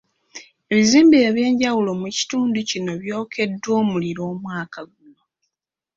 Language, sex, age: Ganda, female, 19-29